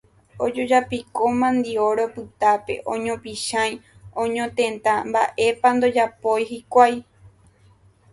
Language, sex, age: Guarani, female, 19-29